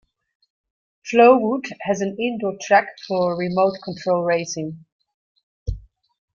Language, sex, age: English, female, 50-59